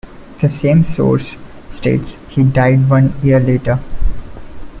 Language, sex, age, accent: English, male, 19-29, India and South Asia (India, Pakistan, Sri Lanka)